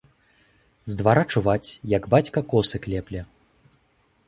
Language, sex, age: Belarusian, male, 19-29